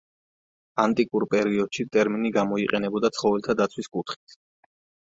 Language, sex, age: Georgian, male, 30-39